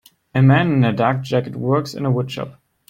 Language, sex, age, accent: English, male, 19-29, United States English